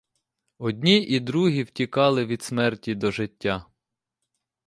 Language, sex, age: Ukrainian, male, 30-39